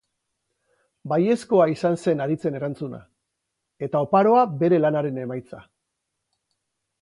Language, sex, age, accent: Basque, male, 40-49, Mendebalekoa (Araba, Bizkaia, Gipuzkoako mendebaleko herri batzuk)